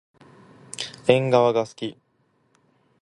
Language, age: Japanese, 19-29